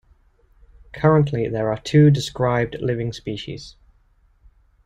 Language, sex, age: English, male, 30-39